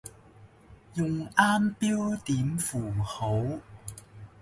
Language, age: Cantonese, 30-39